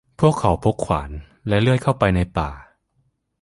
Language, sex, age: Thai, male, 19-29